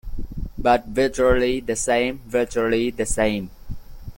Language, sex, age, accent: English, male, 19-29, United States English